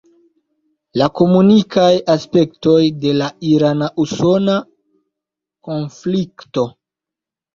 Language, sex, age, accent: Esperanto, male, 19-29, Internacia